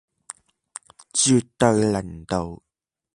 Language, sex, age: Cantonese, male, under 19